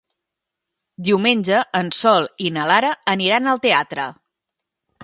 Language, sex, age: Catalan, female, 30-39